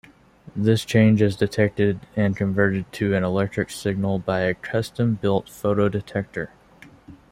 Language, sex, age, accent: English, male, 19-29, United States English